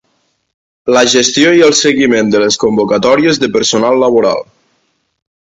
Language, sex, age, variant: Catalan, male, 19-29, Nord-Occidental